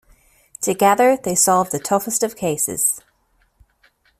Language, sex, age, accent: English, female, 30-39, Irish English